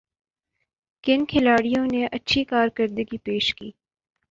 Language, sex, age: Urdu, female, 19-29